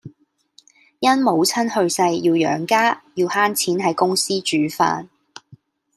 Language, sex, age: Cantonese, female, 19-29